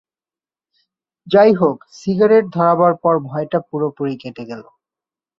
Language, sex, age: Bengali, male, 19-29